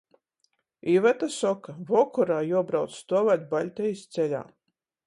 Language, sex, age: Latgalian, female, 40-49